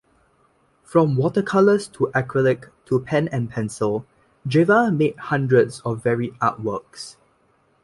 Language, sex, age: English, male, under 19